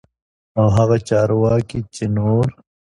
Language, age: Pashto, 40-49